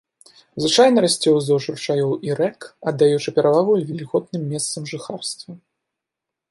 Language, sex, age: Belarusian, male, 19-29